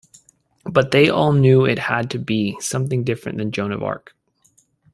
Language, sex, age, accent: English, male, 19-29, United States English